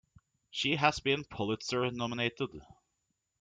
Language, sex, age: English, male, 19-29